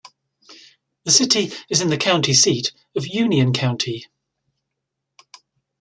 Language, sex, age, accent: English, male, 50-59, England English